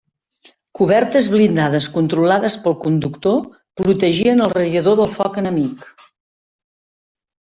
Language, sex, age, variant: Catalan, female, 50-59, Central